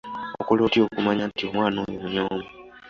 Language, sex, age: Ganda, male, 19-29